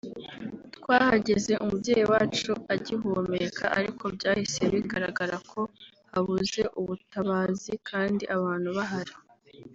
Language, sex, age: Kinyarwanda, female, 19-29